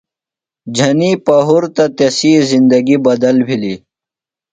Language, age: Phalura, under 19